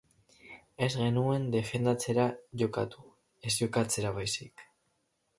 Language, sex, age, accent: Basque, male, under 19, Mendebalekoa (Araba, Bizkaia, Gipuzkoako mendebaleko herri batzuk)